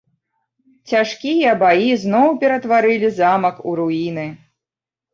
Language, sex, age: Belarusian, female, 30-39